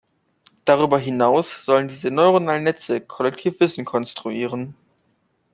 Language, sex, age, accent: German, male, under 19, Deutschland Deutsch